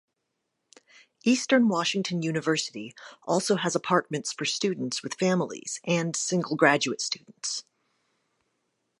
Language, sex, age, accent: English, female, 40-49, United States English